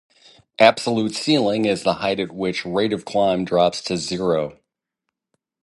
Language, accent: English, United States English